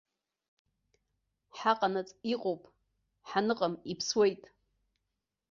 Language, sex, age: Abkhazian, female, 30-39